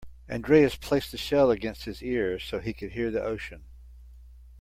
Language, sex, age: English, male, 70-79